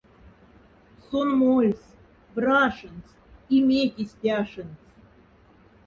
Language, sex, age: Moksha, female, 40-49